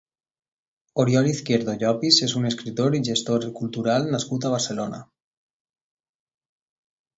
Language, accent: Catalan, valencià